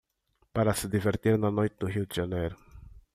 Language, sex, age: Portuguese, male, 30-39